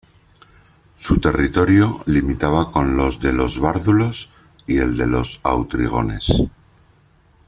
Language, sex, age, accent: Spanish, male, 60-69, España: Centro-Sur peninsular (Madrid, Toledo, Castilla-La Mancha)